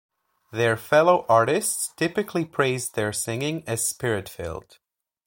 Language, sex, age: English, male, 19-29